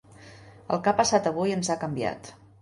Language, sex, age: Catalan, female, 40-49